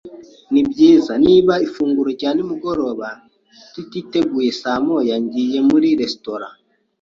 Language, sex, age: Kinyarwanda, male, 19-29